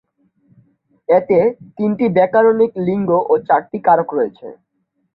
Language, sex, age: Bengali, male, 19-29